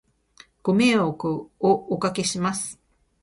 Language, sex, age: Japanese, female, 50-59